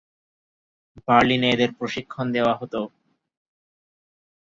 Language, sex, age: Bengali, male, 19-29